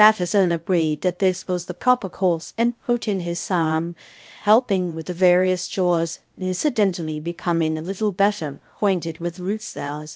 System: TTS, VITS